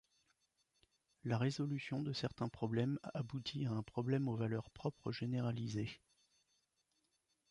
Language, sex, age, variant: French, male, 50-59, Français de métropole